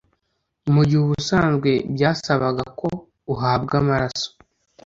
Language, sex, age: Kinyarwanda, male, under 19